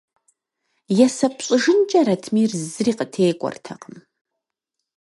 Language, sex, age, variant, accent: Kabardian, female, 30-39, Адыгэбзэ (Къэбэрдей, Кирил, псоми зэдай), Джылэхъстэней (Gilahsteney)